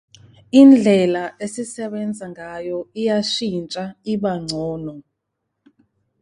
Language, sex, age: Zulu, female, 19-29